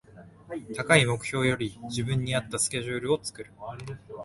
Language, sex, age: Japanese, male, 19-29